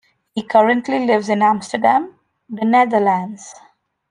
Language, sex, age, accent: English, female, 19-29, India and South Asia (India, Pakistan, Sri Lanka)